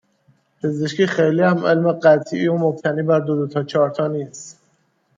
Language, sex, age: Persian, male, 19-29